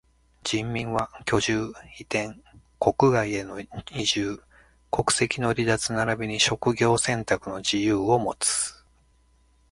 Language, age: Japanese, 50-59